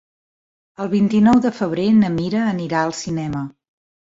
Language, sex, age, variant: Catalan, female, 50-59, Central